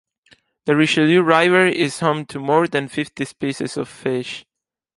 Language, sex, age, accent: English, male, 19-29, United States English